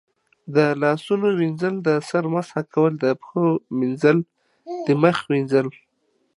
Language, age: Pashto, 30-39